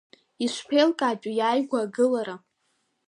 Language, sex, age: Abkhazian, female, under 19